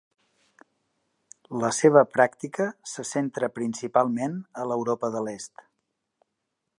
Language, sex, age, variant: Catalan, male, 50-59, Central